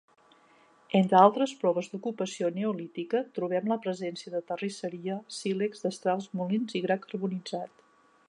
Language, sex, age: Catalan, female, 40-49